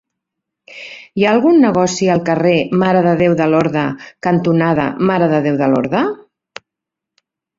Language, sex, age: Catalan, female, 60-69